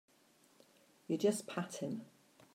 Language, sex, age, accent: English, female, 60-69, England English